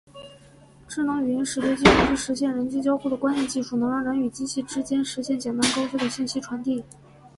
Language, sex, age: Chinese, female, 19-29